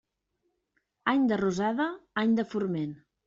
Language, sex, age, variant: Catalan, female, 30-39, Central